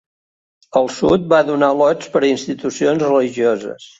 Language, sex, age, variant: Catalan, male, 60-69, Central